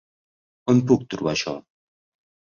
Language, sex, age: Catalan, male, 50-59